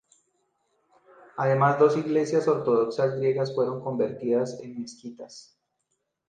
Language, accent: Spanish, Andino-Pacífico: Colombia, Perú, Ecuador, oeste de Bolivia y Venezuela andina